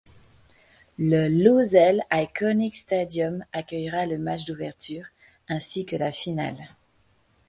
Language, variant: French, Français de métropole